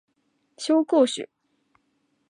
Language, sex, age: Japanese, female, under 19